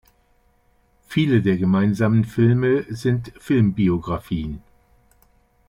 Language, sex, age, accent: German, male, 60-69, Deutschland Deutsch